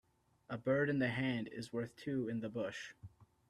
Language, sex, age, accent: English, male, 19-29, United States English